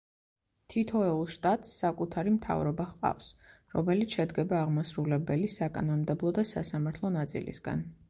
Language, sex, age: Georgian, female, 30-39